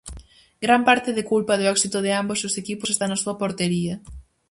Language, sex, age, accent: Galician, female, under 19, Central (gheada)